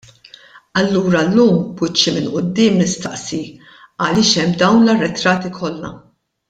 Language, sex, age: Maltese, female, 50-59